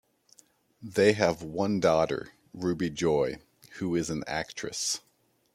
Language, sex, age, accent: English, male, 30-39, United States English